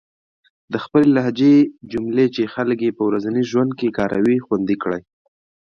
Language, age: Pashto, 19-29